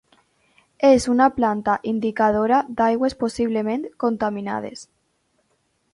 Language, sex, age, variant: Catalan, female, under 19, Valencià meridional